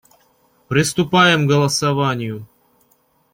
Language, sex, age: Russian, male, 30-39